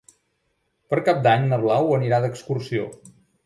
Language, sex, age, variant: Catalan, male, 40-49, Central